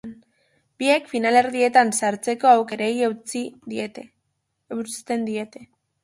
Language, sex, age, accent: Basque, female, under 19, Mendebalekoa (Araba, Bizkaia, Gipuzkoako mendebaleko herri batzuk)